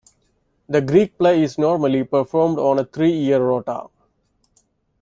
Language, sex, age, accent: English, male, 30-39, India and South Asia (India, Pakistan, Sri Lanka)